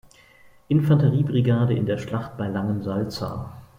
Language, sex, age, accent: German, male, 40-49, Deutschland Deutsch